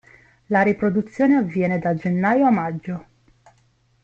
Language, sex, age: Italian, female, 19-29